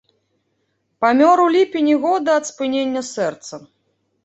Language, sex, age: Belarusian, female, 30-39